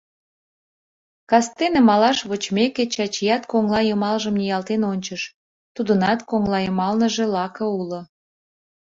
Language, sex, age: Mari, female, 30-39